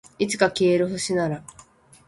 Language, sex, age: Japanese, female, 19-29